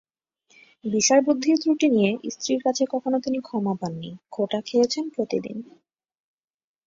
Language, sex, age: Bengali, female, 19-29